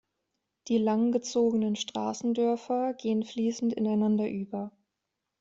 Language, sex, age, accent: German, female, 19-29, Deutschland Deutsch